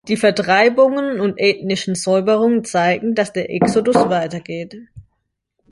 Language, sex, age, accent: German, female, 19-29, Deutschland Deutsch